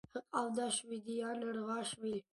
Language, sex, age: Georgian, female, 30-39